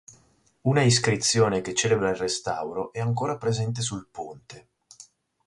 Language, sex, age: Italian, male, 30-39